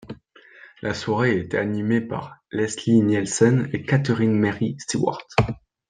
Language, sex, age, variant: French, male, 19-29, Français de métropole